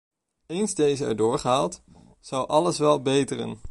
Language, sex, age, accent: Dutch, male, 19-29, Nederlands Nederlands